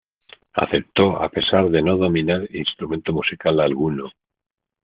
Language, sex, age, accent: Spanish, male, 50-59, España: Centro-Sur peninsular (Madrid, Toledo, Castilla-La Mancha)